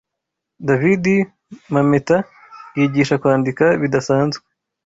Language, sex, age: Kinyarwanda, male, 19-29